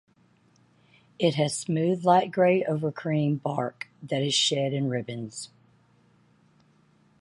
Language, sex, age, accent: English, female, 40-49, United States English